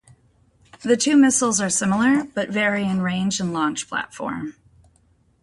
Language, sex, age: English, female, 50-59